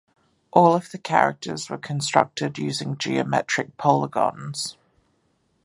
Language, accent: English, Australian English